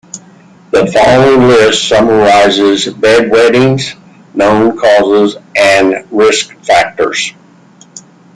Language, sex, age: English, male, 60-69